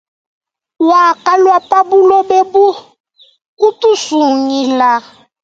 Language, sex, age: Luba-Lulua, female, 19-29